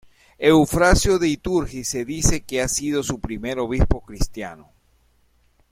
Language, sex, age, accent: Spanish, male, 40-49, Caribe: Cuba, Venezuela, Puerto Rico, República Dominicana, Panamá, Colombia caribeña, México caribeño, Costa del golfo de México